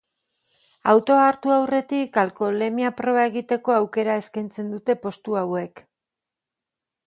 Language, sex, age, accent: Basque, female, 50-59, Mendebalekoa (Araba, Bizkaia, Gipuzkoako mendebaleko herri batzuk)